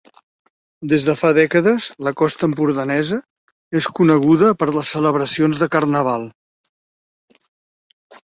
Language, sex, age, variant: Catalan, male, 60-69, Central